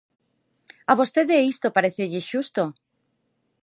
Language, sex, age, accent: Galician, female, 40-49, Normativo (estándar); Neofalante